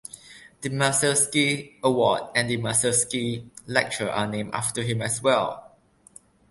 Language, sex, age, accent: English, male, 19-29, Malaysian English